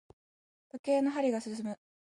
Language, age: Japanese, 19-29